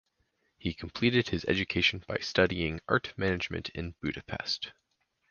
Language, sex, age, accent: English, male, 19-29, United States English